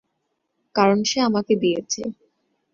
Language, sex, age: Bengali, female, 19-29